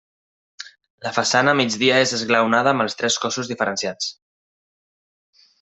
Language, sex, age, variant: Catalan, male, 19-29, Central